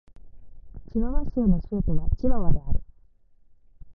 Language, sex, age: Japanese, female, 19-29